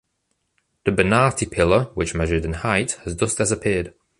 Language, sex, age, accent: English, male, under 19, England English